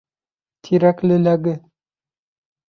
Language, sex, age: Bashkir, male, 19-29